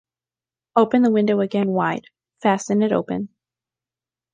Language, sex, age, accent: English, female, under 19, United States English